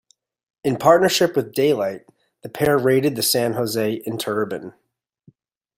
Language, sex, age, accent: English, male, 30-39, United States English